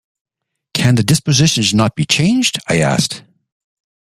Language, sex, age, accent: English, male, 60-69, Canadian English